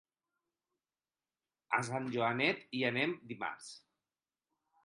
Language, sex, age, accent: Catalan, male, 40-49, valencià